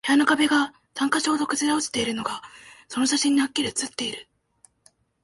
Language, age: Japanese, 19-29